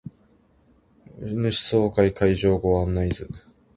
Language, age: Japanese, 19-29